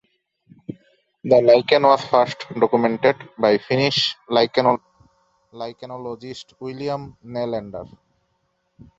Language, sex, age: English, male, 19-29